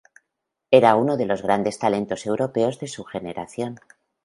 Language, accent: Spanish, España: Centro-Sur peninsular (Madrid, Toledo, Castilla-La Mancha)